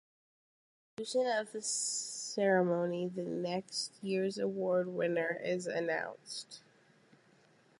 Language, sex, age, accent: English, female, 19-29, United States English